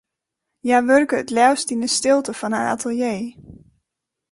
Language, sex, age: Western Frisian, female, 30-39